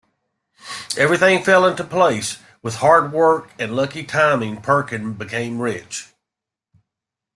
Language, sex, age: English, male, 50-59